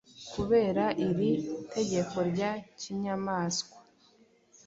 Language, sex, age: Kinyarwanda, female, 19-29